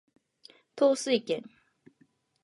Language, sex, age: Japanese, female, 19-29